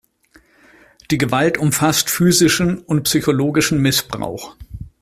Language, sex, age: German, male, 40-49